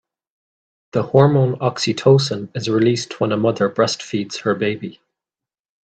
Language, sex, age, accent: English, male, 30-39, Irish English